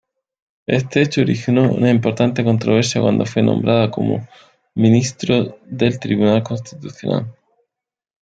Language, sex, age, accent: Spanish, male, 40-49, España: Sur peninsular (Andalucia, Extremadura, Murcia)